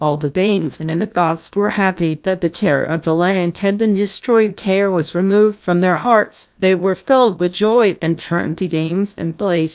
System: TTS, GlowTTS